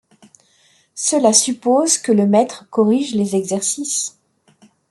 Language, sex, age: French, female, 50-59